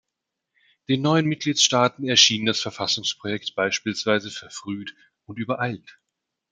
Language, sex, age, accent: German, male, 30-39, Deutschland Deutsch